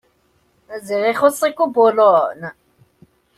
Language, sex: Kabyle, female